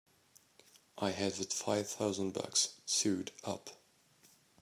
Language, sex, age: English, male, 30-39